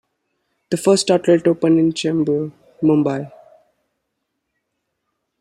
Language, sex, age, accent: English, male, under 19, India and South Asia (India, Pakistan, Sri Lanka)